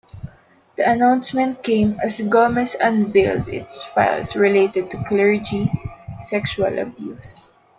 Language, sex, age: English, female, under 19